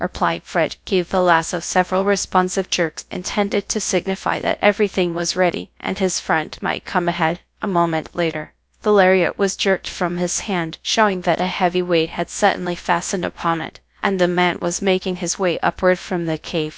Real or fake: fake